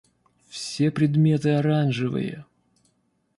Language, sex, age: Russian, male, 30-39